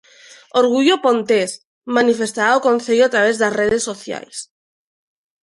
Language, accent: Galician, Neofalante